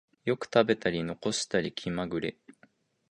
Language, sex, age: Japanese, male, 19-29